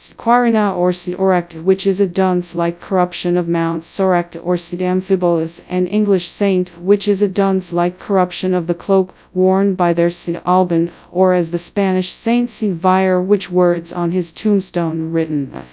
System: TTS, FastPitch